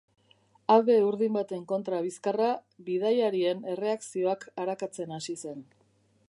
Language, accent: Basque, Erdialdekoa edo Nafarra (Gipuzkoa, Nafarroa)